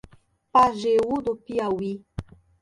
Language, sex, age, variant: Portuguese, female, 40-49, Portuguese (Brasil)